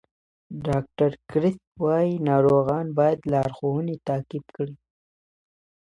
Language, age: Pashto, under 19